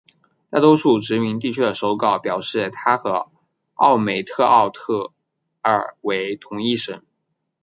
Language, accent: Chinese, 出生地：浙江省